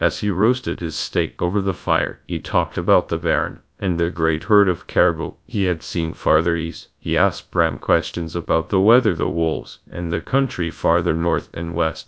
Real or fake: fake